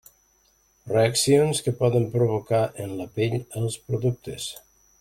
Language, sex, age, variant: Catalan, male, 19-29, Nord-Occidental